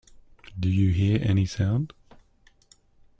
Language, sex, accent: English, male, Australian English